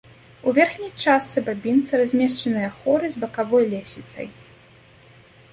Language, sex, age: Belarusian, female, 30-39